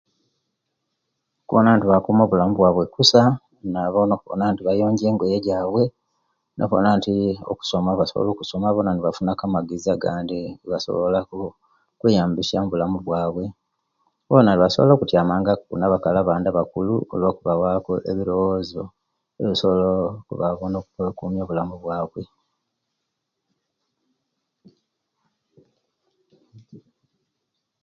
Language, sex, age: Kenyi, male, 50-59